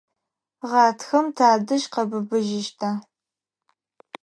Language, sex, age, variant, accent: Adyghe, female, under 19, Адыгабзэ (Кирил, пстэумэ зэдыряе), Бжъэдыгъу (Bjeduğ)